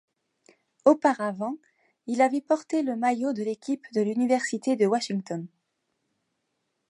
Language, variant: French, Français de métropole